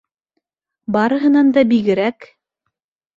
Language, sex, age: Bashkir, female, 19-29